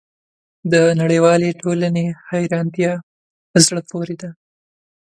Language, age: Pashto, 19-29